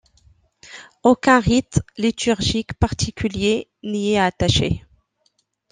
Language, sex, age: French, female, 30-39